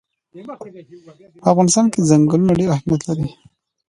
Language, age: Pashto, 19-29